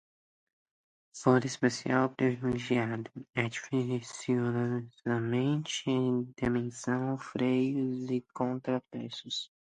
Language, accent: Portuguese, Paulista